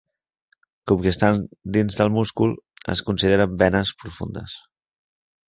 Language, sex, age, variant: Catalan, male, 30-39, Central